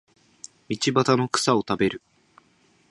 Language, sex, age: Japanese, male, 19-29